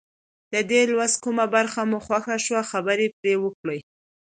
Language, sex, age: Pashto, female, 19-29